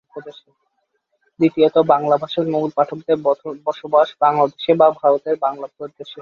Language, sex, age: Bengali, male, 19-29